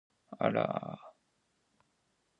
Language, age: Seri, 19-29